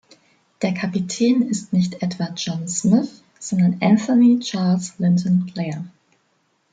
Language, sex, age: German, female, 19-29